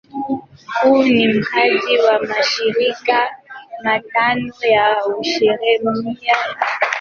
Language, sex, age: Swahili, female, 19-29